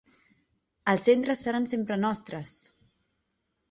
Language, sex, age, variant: Catalan, female, 19-29, Central